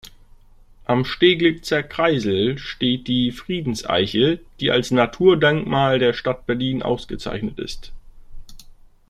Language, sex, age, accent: German, male, 30-39, Deutschland Deutsch